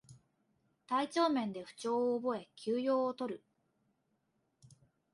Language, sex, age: Japanese, female, 19-29